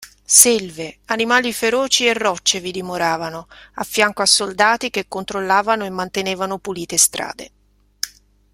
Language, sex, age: Italian, female, 50-59